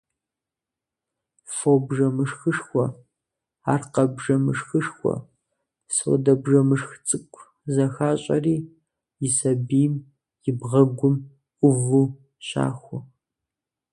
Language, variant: Kabardian, Адыгэбзэ (Къэбэрдей, Кирил, псоми зэдай)